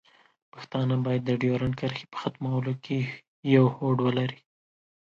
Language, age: Pashto, 19-29